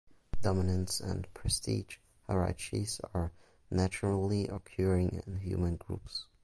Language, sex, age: English, male, under 19